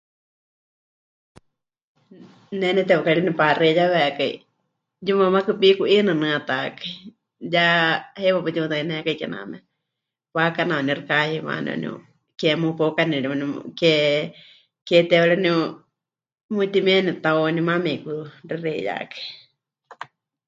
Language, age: Huichol, 30-39